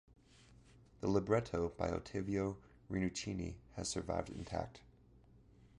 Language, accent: English, United States English